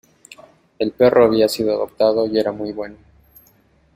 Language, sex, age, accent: Spanish, male, 19-29, Andino-Pacífico: Colombia, Perú, Ecuador, oeste de Bolivia y Venezuela andina